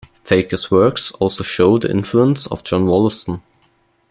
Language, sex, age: English, male, 19-29